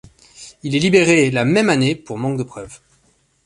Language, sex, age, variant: French, male, 30-39, Français de métropole